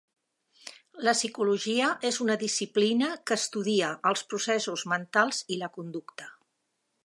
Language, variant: Catalan, Septentrional